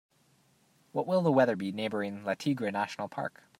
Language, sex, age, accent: English, male, 30-39, Canadian English